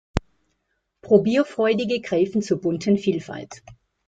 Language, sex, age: German, female, 50-59